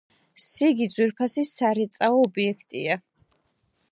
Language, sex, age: Georgian, female, 19-29